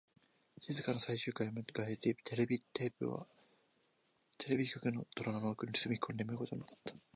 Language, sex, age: Japanese, male, under 19